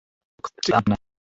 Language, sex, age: Bengali, male, 19-29